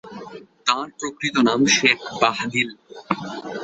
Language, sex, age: Bengali, male, 19-29